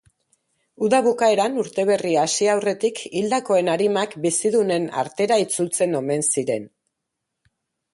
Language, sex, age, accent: Basque, female, 50-59, Mendebalekoa (Araba, Bizkaia, Gipuzkoako mendebaleko herri batzuk)